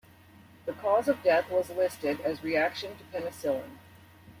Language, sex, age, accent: English, female, 40-49, United States English